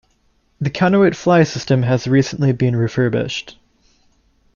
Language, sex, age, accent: English, male, 19-29, Canadian English